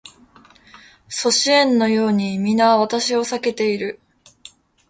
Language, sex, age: Japanese, female, under 19